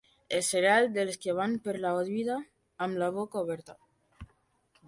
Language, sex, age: Catalan, male, 19-29